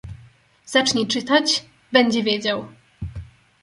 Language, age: Polish, 19-29